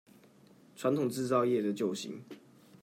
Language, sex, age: Chinese, male, 19-29